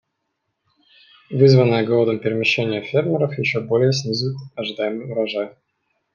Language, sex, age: Russian, male, 19-29